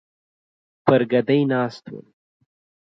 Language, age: Pashto, 30-39